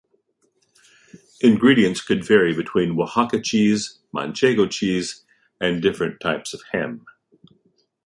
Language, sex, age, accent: English, male, 60-69, United States English